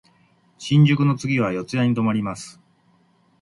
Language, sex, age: Japanese, male, 50-59